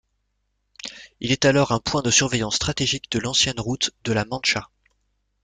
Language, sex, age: French, male, 40-49